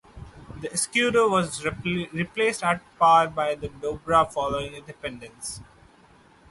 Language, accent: English, India and South Asia (India, Pakistan, Sri Lanka)